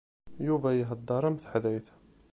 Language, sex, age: Kabyle, male, 30-39